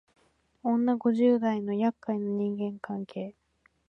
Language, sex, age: Japanese, female, 19-29